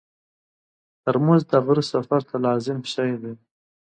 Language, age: Pashto, 19-29